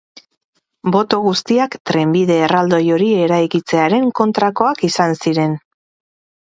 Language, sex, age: Basque, female, 30-39